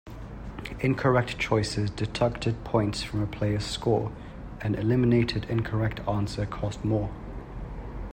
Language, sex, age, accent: English, male, 19-29, England English